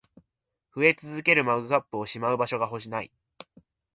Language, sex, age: Japanese, male, 19-29